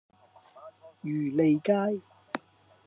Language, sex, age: Cantonese, male, 19-29